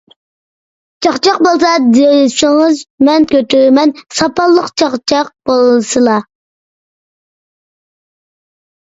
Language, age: Uyghur, under 19